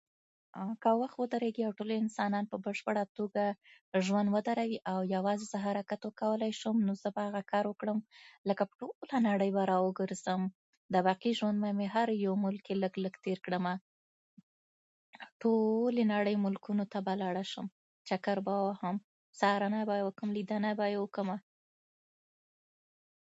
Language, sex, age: Pashto, female, 30-39